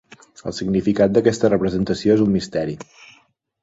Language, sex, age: Catalan, male, 40-49